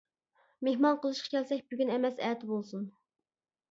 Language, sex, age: Uyghur, male, 19-29